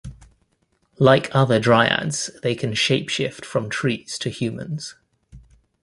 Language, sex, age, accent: English, male, 30-39, England English